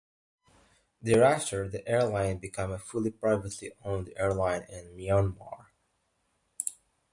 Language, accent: English, Southern African (South Africa, Zimbabwe, Namibia)